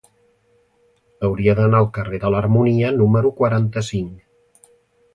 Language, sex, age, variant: Catalan, male, 50-59, Central